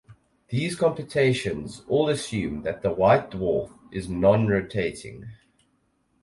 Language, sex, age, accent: English, male, 19-29, Southern African (South Africa, Zimbabwe, Namibia)